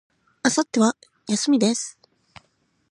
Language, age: Japanese, 19-29